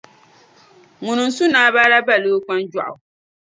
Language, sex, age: Dagbani, female, 30-39